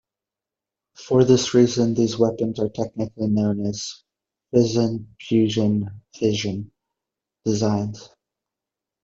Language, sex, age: English, male, 30-39